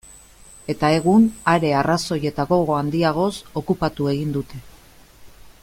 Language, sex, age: Basque, female, 50-59